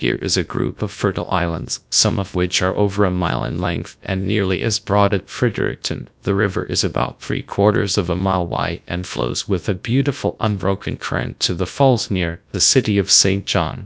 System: TTS, GradTTS